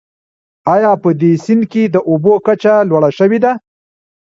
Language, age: Pashto, 40-49